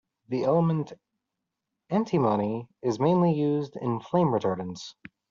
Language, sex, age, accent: English, male, under 19, United States English